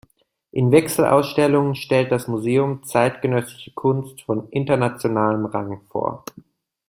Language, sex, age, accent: German, male, 19-29, Deutschland Deutsch